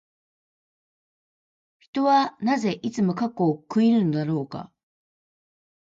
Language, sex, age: Japanese, female, 50-59